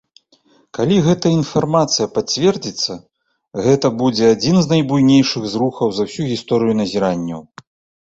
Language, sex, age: Belarusian, male, 40-49